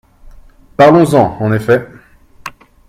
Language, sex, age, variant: French, male, 19-29, Français de métropole